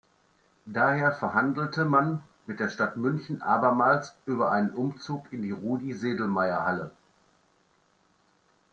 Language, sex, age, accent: German, male, 50-59, Deutschland Deutsch